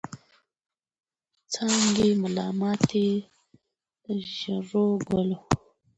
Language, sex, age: Pashto, female, 19-29